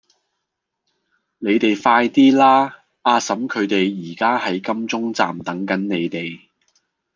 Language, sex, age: Cantonese, male, 19-29